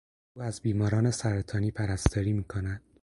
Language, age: Persian, 19-29